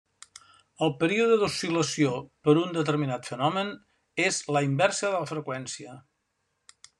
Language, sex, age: Catalan, male, 70-79